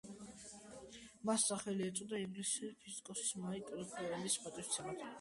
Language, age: Georgian, 90+